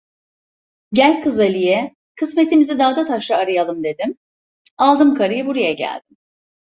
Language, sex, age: Turkish, female, 50-59